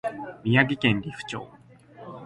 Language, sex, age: Japanese, male, 19-29